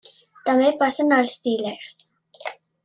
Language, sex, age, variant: Catalan, female, under 19, Central